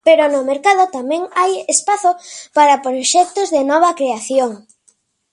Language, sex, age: Galician, male, 50-59